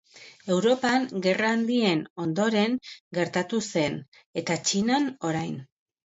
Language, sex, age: Basque, female, 40-49